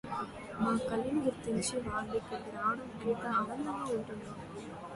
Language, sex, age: Telugu, female, 19-29